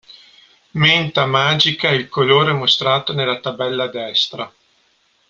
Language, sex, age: Italian, male, 30-39